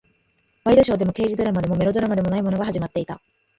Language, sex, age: Japanese, female, 19-29